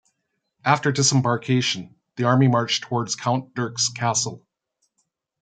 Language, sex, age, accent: English, male, 60-69, Canadian English